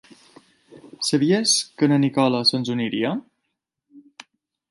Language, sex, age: Catalan, male, 30-39